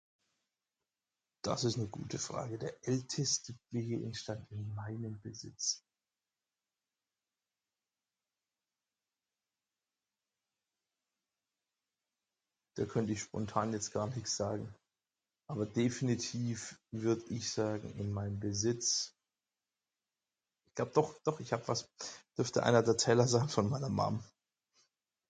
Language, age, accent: German, 30-39, Deutschland Deutsch